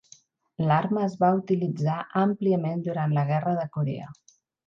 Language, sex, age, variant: Catalan, female, 40-49, Central